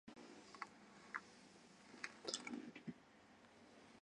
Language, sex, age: Japanese, male, 19-29